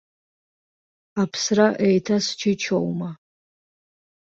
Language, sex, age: Abkhazian, female, 19-29